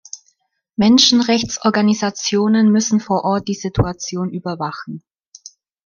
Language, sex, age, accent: German, female, 19-29, Deutschland Deutsch